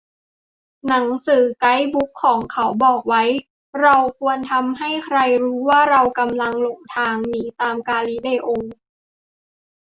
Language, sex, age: Thai, female, 19-29